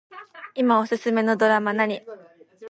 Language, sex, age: Japanese, female, 19-29